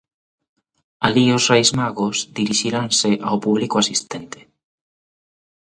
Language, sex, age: Galician, male, 30-39